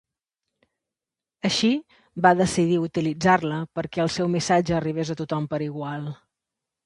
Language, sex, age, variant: Catalan, female, 40-49, Central